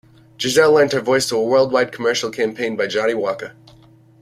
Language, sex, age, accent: English, male, 30-39, United States English